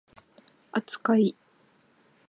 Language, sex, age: Japanese, female, 19-29